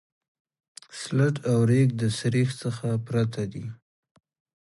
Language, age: Pashto, 30-39